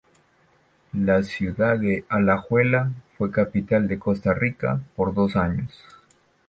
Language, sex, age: Spanish, male, 50-59